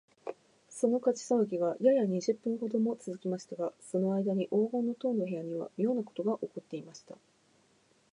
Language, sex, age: Japanese, female, 19-29